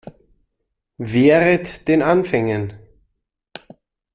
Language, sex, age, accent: German, male, 30-39, Österreichisches Deutsch